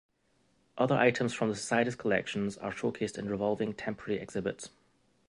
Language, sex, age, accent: English, male, 19-29, Scottish English